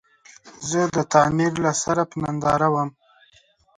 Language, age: Pashto, 19-29